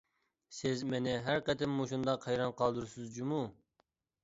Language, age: Uyghur, 19-29